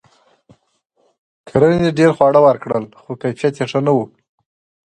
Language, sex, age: Pashto, female, 19-29